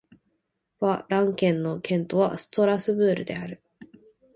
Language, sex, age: Japanese, female, 19-29